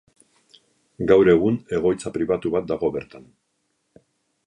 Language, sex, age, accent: Basque, male, 50-59, Erdialdekoa edo Nafarra (Gipuzkoa, Nafarroa)